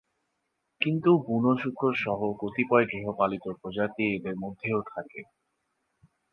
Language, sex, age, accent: Bengali, male, 19-29, Native; Bangladeshi